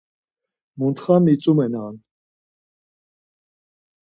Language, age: Laz, 60-69